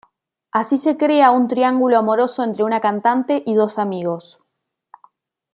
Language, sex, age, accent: Spanish, female, under 19, Rioplatense: Argentina, Uruguay, este de Bolivia, Paraguay